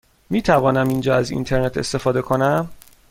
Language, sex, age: Persian, male, 30-39